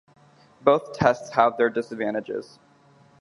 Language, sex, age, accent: English, male, 19-29, United States English